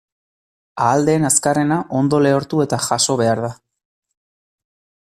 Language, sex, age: Basque, male, 30-39